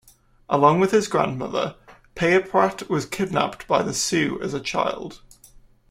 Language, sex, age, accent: English, male, 19-29, England English